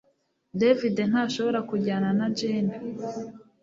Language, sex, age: Kinyarwanda, female, 19-29